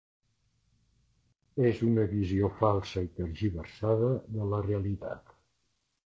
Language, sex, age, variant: Catalan, male, 60-69, Central